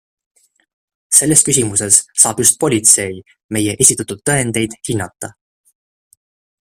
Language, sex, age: Estonian, male, 19-29